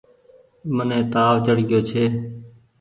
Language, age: Goaria, 19-29